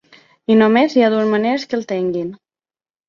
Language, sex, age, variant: Catalan, female, 30-39, Balear